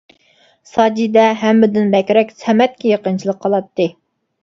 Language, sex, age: Uyghur, female, 19-29